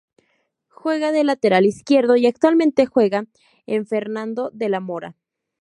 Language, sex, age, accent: Spanish, female, 19-29, México